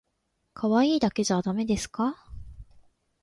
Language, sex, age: Japanese, female, 19-29